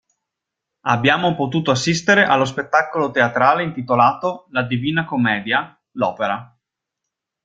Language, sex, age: Italian, male, 30-39